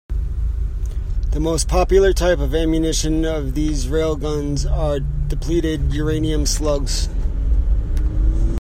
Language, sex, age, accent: English, male, 30-39, United States English